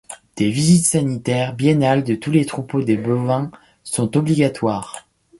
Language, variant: French, Français de métropole